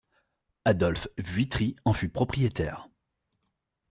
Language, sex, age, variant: French, male, 30-39, Français de métropole